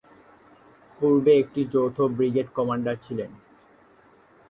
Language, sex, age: Bengali, male, under 19